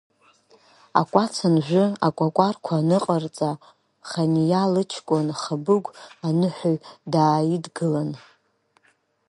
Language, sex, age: Abkhazian, female, 30-39